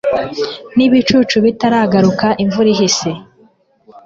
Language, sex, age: Kinyarwanda, female, 19-29